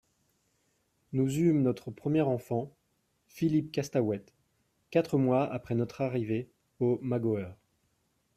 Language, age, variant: French, 30-39, Français de métropole